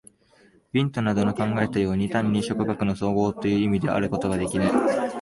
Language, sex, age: Japanese, male, 19-29